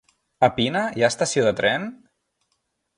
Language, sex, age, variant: Catalan, male, 19-29, Central